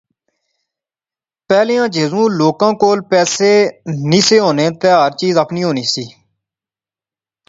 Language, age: Pahari-Potwari, 19-29